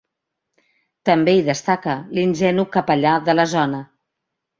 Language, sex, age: Catalan, female, 40-49